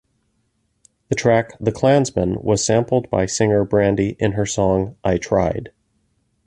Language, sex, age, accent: English, male, 30-39, United States English